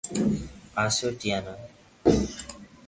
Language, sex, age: Bengali, male, under 19